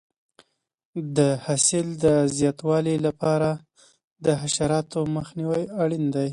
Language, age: Pashto, 30-39